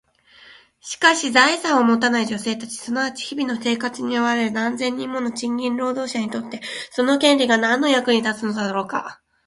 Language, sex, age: Japanese, female, 19-29